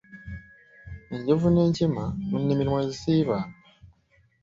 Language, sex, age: Ganda, male, 19-29